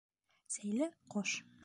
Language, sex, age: Bashkir, female, under 19